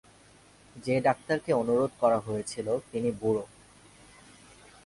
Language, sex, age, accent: Bengali, male, 19-29, শুদ্ধ